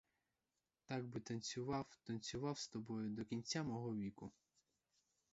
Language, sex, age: Ukrainian, male, 19-29